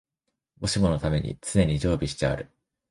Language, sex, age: Japanese, male, under 19